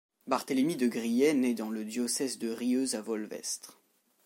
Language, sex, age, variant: French, male, under 19, Français de métropole